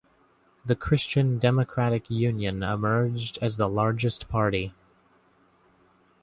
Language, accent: English, United States English